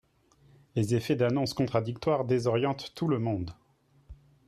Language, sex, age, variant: French, male, 40-49, Français de métropole